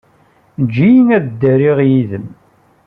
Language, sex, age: Kabyle, male, 40-49